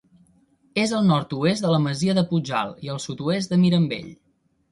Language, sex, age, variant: Catalan, male, 19-29, Central